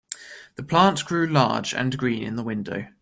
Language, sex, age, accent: English, male, 19-29, England English